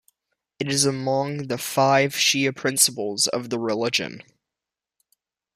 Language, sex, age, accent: English, male, under 19, United States English